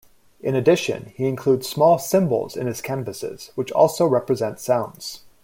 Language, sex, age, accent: English, male, 30-39, United States English